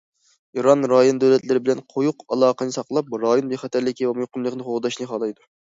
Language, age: Uyghur, 19-29